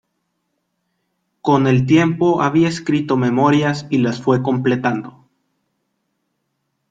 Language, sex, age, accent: Spanish, male, 19-29, México